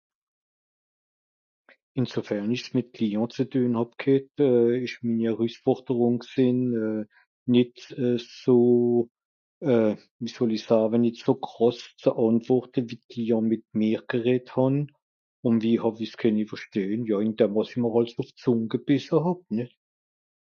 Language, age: Swiss German, 60-69